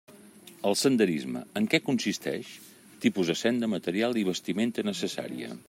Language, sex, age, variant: Catalan, male, 50-59, Central